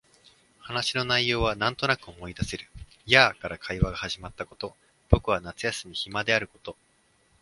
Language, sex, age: Japanese, male, 19-29